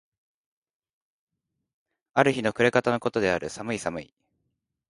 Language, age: Japanese, 19-29